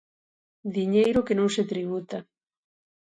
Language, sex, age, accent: Galician, female, 40-49, Oriental (común en zona oriental)